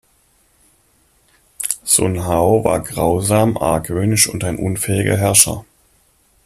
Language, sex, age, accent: German, male, 40-49, Deutschland Deutsch